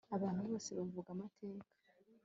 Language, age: Kinyarwanda, 19-29